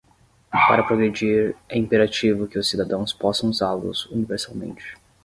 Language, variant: Portuguese, Portuguese (Brasil)